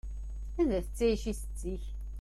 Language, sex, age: Kabyle, female, 40-49